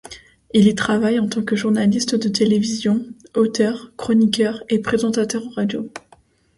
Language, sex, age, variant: French, male, 40-49, Français de métropole